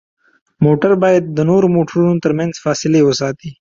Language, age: Pashto, 19-29